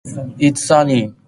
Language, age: English, under 19